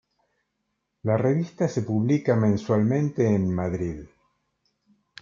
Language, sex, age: Spanish, male, 60-69